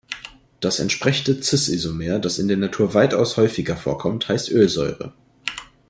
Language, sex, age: German, male, under 19